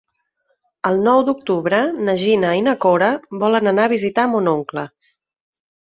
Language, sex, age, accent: Catalan, female, 40-49, Oriental